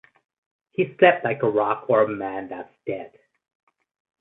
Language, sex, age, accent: English, male, 30-39, Canadian English